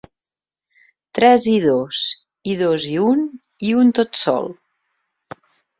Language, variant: Catalan, Central